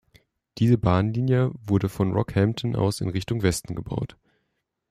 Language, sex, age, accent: German, male, 19-29, Deutschland Deutsch